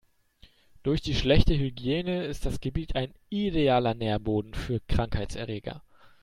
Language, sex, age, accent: German, male, 19-29, Deutschland Deutsch